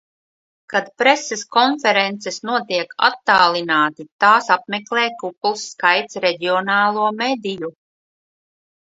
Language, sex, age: Latvian, female, 40-49